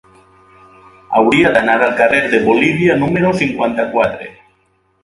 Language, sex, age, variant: Catalan, male, 40-49, Valencià meridional